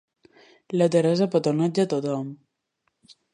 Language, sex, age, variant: Catalan, female, 19-29, Balear